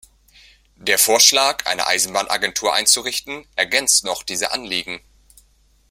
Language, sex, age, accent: German, male, 30-39, Deutschland Deutsch